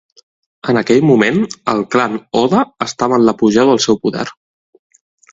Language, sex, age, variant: Catalan, male, 30-39, Central